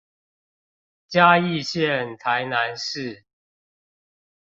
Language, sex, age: Chinese, male, 50-59